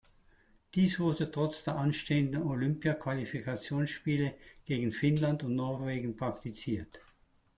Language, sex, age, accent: German, male, 70-79, Schweizerdeutsch